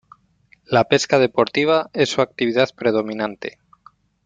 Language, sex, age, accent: Spanish, male, 40-49, España: Norte peninsular (Asturias, Castilla y León, Cantabria, País Vasco, Navarra, Aragón, La Rioja, Guadalajara, Cuenca)